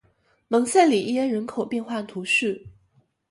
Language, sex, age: Chinese, female, 19-29